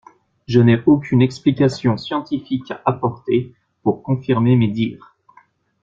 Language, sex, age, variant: French, male, 19-29, Français de métropole